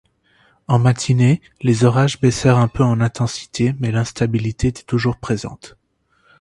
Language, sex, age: French, male, 19-29